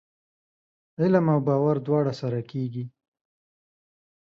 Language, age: Pashto, 30-39